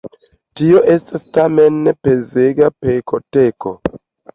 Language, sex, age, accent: Esperanto, male, 30-39, Internacia